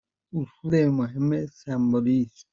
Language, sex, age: Persian, male, 30-39